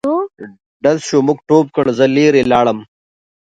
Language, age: Pashto, 30-39